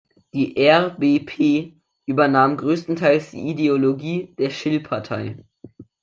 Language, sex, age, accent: German, male, under 19, Deutschland Deutsch